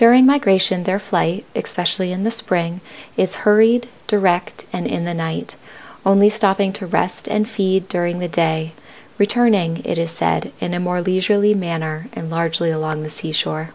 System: none